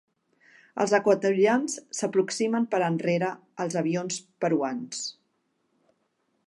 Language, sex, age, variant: Catalan, female, 50-59, Central